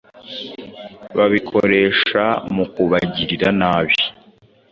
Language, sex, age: Kinyarwanda, male, under 19